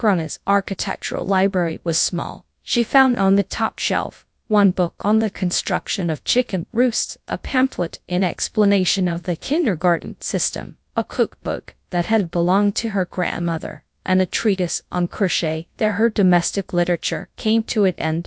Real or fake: fake